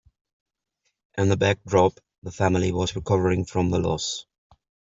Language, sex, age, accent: English, male, 40-49, England English